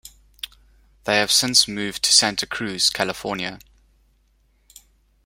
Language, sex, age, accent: English, male, 30-39, Southern African (South Africa, Zimbabwe, Namibia)